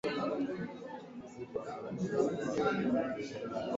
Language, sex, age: English, male, 19-29